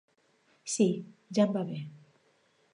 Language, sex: Catalan, female